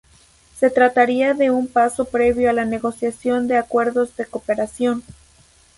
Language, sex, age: Spanish, female, under 19